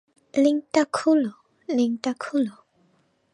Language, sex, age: Bengali, female, 19-29